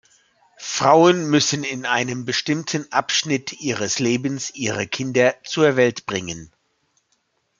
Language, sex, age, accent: German, male, 50-59, Deutschland Deutsch